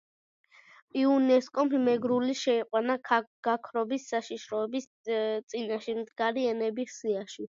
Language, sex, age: Georgian, female, under 19